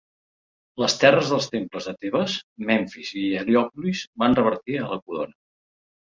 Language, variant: Catalan, Central